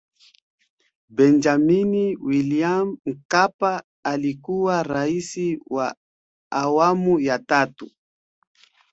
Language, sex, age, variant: Swahili, male, 40-49, Kiswahili cha Bara ya Tanzania